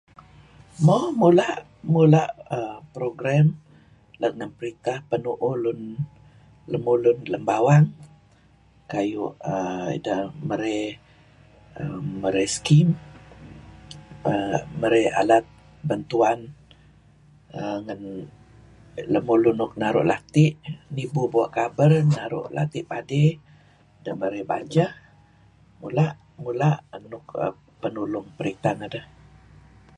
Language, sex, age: Kelabit, female, 60-69